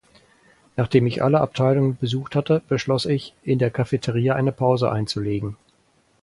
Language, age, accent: German, 60-69, Deutschland Deutsch